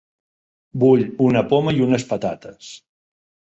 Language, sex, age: Catalan, male, 50-59